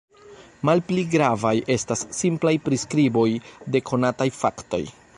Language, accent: Esperanto, Internacia